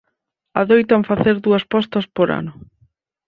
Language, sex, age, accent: Galician, female, 30-39, Oriental (común en zona oriental)